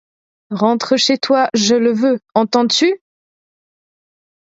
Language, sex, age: French, female, 19-29